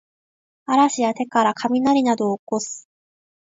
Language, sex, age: Japanese, female, under 19